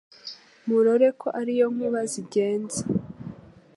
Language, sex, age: Kinyarwanda, female, 19-29